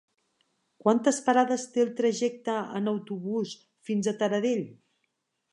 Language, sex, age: Catalan, female, 50-59